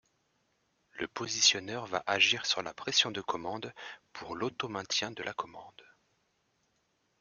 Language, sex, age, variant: French, male, 30-39, Français de métropole